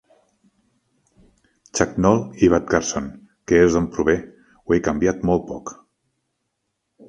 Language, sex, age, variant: Catalan, male, 40-49, Central